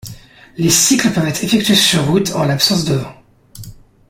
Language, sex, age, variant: French, male, 19-29, Français de métropole